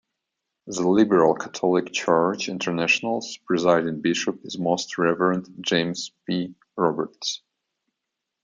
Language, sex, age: English, male, 30-39